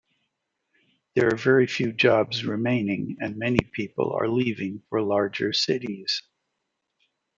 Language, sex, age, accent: English, male, 60-69, United States English